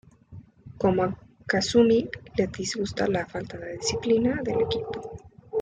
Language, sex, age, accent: Spanish, female, 30-39, México